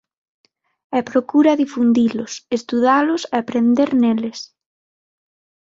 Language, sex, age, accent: Galician, female, 19-29, Atlántico (seseo e gheada); Normativo (estándar)